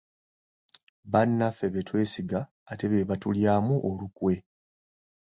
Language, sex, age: Ganda, male, 30-39